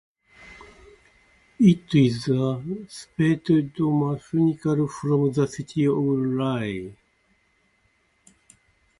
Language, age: English, 60-69